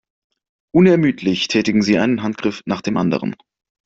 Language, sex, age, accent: German, male, 19-29, Deutschland Deutsch